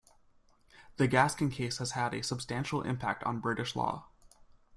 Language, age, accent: English, 19-29, United States English